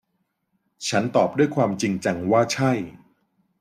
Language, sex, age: Thai, male, 30-39